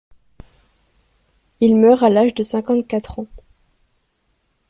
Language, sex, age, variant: French, female, under 19, Français de métropole